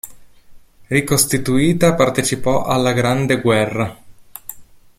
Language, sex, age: Italian, male, 30-39